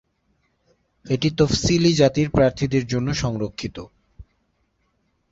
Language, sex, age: Bengali, male, 19-29